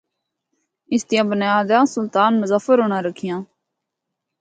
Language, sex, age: Northern Hindko, female, 19-29